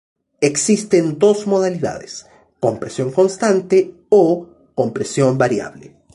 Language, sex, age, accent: Spanish, male, 19-29, Chileno: Chile, Cuyo